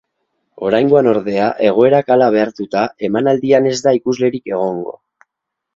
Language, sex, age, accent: Basque, male, 40-49, Mendebalekoa (Araba, Bizkaia, Gipuzkoako mendebaleko herri batzuk)